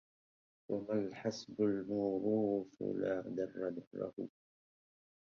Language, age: Arabic, 40-49